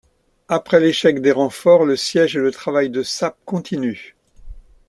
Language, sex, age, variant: French, male, 70-79, Français de métropole